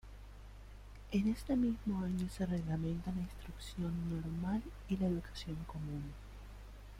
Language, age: Spanish, 19-29